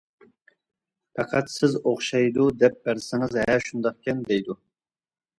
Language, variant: Uyghur, ئۇيغۇر تىلى